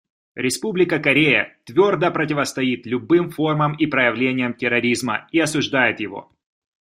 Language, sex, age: Russian, male, 30-39